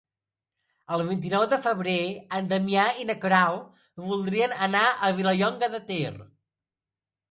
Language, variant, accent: Catalan, Central, central